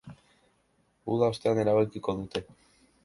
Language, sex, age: Basque, male, under 19